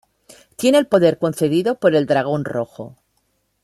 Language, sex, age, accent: Spanish, female, 50-59, España: Norte peninsular (Asturias, Castilla y León, Cantabria, País Vasco, Navarra, Aragón, La Rioja, Guadalajara, Cuenca)